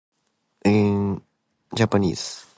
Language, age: English, 19-29